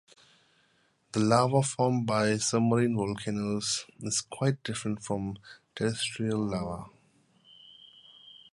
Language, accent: English, United States English